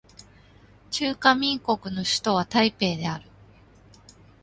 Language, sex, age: Japanese, female, 30-39